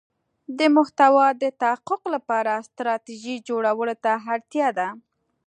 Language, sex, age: Pashto, female, 30-39